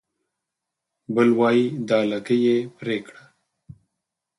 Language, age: Pashto, 30-39